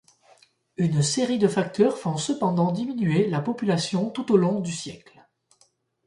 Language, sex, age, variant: French, male, 50-59, Français de métropole